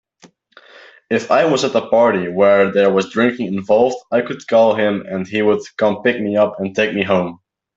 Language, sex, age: English, male, under 19